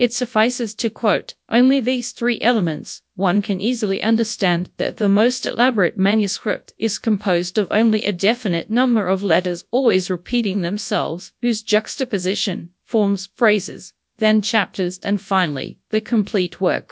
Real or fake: fake